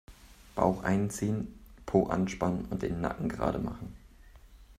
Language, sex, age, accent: German, male, 19-29, Deutschland Deutsch